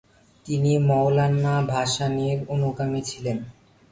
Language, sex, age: Bengali, male, under 19